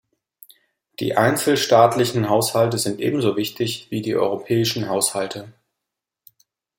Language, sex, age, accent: German, male, 19-29, Deutschland Deutsch